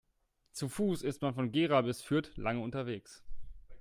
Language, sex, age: German, male, 19-29